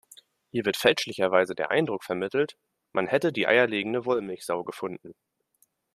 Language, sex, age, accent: German, male, 19-29, Deutschland Deutsch